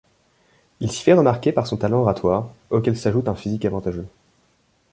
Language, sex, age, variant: French, male, 19-29, Français de métropole